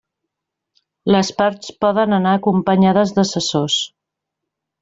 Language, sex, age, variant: Catalan, female, 30-39, Central